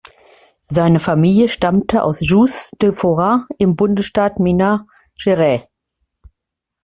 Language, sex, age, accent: German, female, 50-59, Deutschland Deutsch